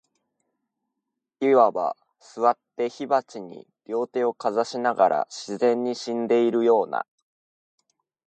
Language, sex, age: Japanese, male, 19-29